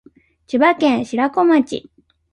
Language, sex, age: Japanese, female, 19-29